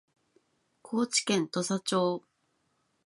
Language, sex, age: Japanese, female, 50-59